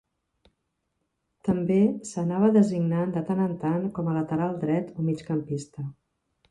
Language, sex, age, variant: Catalan, female, 50-59, Central